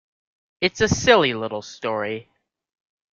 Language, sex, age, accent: English, male, under 19, United States English